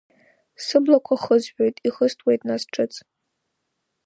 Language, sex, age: Abkhazian, female, under 19